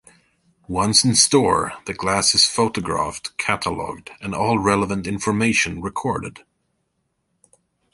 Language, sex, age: English, male, 40-49